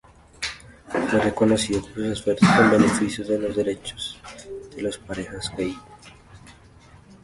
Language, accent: Spanish, España: Centro-Sur peninsular (Madrid, Toledo, Castilla-La Mancha)